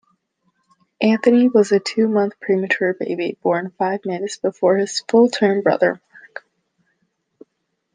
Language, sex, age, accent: English, female, under 19, United States English